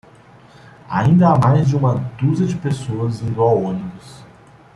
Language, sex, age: Portuguese, male, 19-29